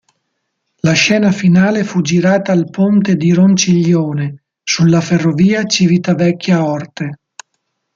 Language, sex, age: Italian, male, 60-69